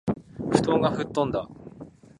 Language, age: Japanese, 30-39